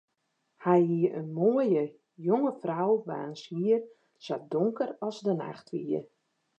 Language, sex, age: Western Frisian, female, 40-49